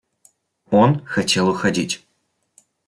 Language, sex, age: Russian, male, 19-29